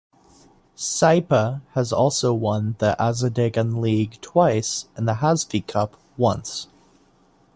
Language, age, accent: English, 19-29, United States English